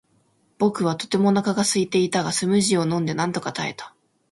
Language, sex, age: Japanese, female, under 19